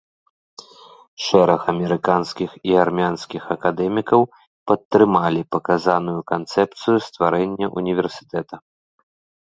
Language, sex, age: Belarusian, male, 30-39